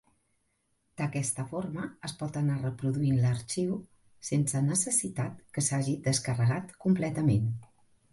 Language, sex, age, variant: Catalan, female, 40-49, Central